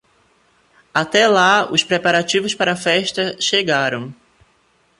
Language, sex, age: Portuguese, male, 30-39